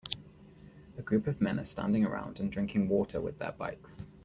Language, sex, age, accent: English, male, 19-29, England English